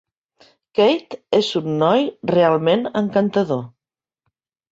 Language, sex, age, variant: Catalan, female, 50-59, Central